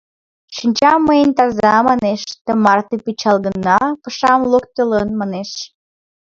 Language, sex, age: Mari, female, under 19